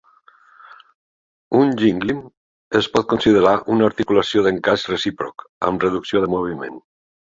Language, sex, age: Catalan, male, 60-69